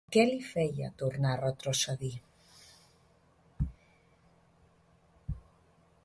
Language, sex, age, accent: Catalan, female, 40-49, balear; central